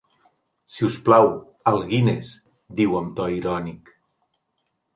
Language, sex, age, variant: Catalan, male, 50-59, Central